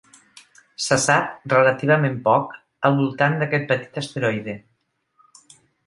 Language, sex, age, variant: Catalan, female, 60-69, Central